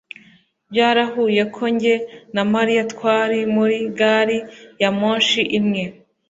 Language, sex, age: Kinyarwanda, female, 19-29